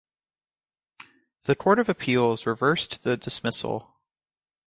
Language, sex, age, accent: English, male, 19-29, United States English